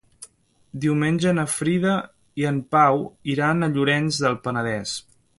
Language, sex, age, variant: Catalan, male, 19-29, Central